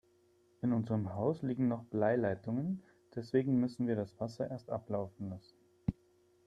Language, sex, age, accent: German, male, 30-39, Deutschland Deutsch